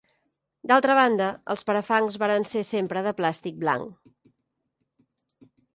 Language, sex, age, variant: Catalan, female, 40-49, Central